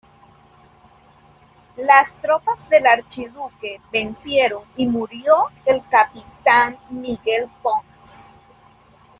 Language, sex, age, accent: Spanish, female, 19-29, Caribe: Cuba, Venezuela, Puerto Rico, República Dominicana, Panamá, Colombia caribeña, México caribeño, Costa del golfo de México